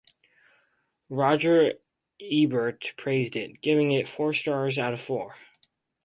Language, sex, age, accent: English, male, under 19, United States English